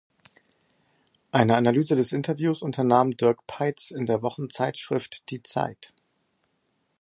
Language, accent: German, Norddeutsch